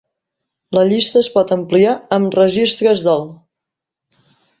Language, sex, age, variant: Catalan, female, 40-49, Central